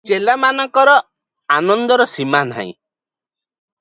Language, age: Odia, 50-59